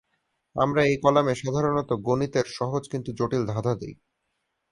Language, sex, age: Bengali, male, 19-29